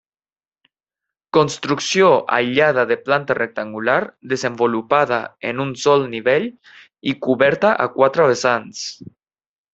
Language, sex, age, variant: Catalan, male, 19-29, Central